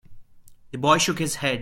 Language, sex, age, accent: English, male, 19-29, India and South Asia (India, Pakistan, Sri Lanka)